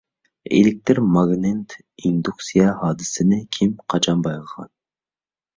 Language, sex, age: Uyghur, male, 19-29